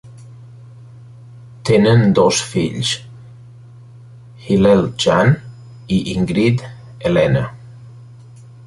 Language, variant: Catalan, Central